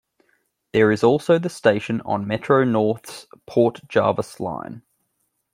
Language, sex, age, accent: English, male, 30-39, Australian English